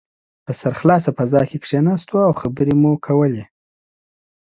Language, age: Pashto, 30-39